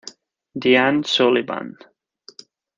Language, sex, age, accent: Spanish, male, 19-29, España: Norte peninsular (Asturias, Castilla y León, Cantabria, País Vasco, Navarra, Aragón, La Rioja, Guadalajara, Cuenca)